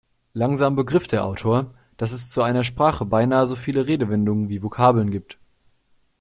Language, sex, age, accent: German, male, 19-29, Deutschland Deutsch